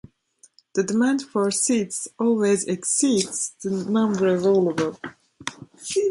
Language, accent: English, Australian English